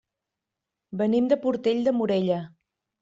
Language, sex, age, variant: Catalan, female, 40-49, Central